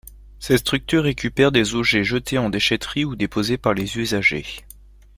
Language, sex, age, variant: French, male, 30-39, Français de métropole